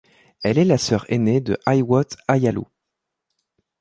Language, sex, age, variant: French, male, 19-29, Français de métropole